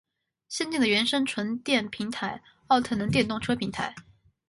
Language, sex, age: Chinese, female, 19-29